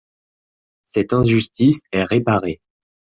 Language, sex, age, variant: French, male, 19-29, Français de métropole